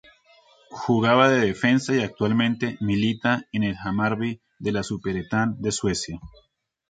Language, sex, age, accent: Spanish, male, 30-39, Andino-Pacífico: Colombia, Perú, Ecuador, oeste de Bolivia y Venezuela andina